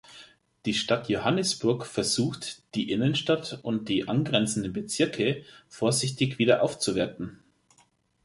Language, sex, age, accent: German, male, 30-39, Deutschland Deutsch